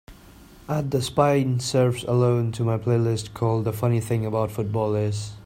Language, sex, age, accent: English, male, 19-29, India and South Asia (India, Pakistan, Sri Lanka)